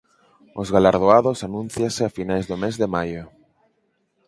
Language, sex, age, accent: Galician, male, 19-29, Central (gheada)